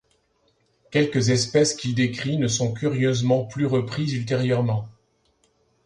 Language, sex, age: French, male, 50-59